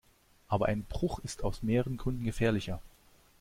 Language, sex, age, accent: German, male, 30-39, Deutschland Deutsch